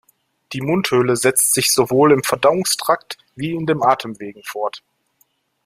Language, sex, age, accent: German, male, 30-39, Deutschland Deutsch